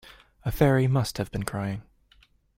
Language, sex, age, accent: English, male, 19-29, Canadian English